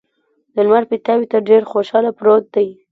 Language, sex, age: Pashto, female, 19-29